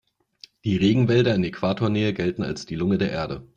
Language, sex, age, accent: German, male, 40-49, Deutschland Deutsch